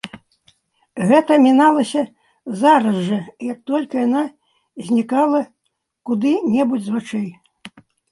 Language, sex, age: Belarusian, female, 70-79